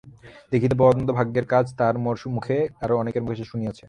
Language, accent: Bengali, প্রমিত; চলিত